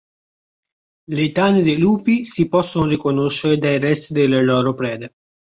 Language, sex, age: Italian, male, 19-29